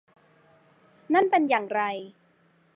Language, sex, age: Thai, female, 19-29